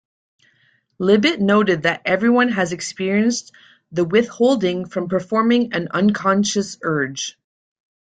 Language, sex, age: English, female, 30-39